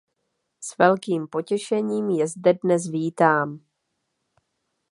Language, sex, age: Czech, female, 19-29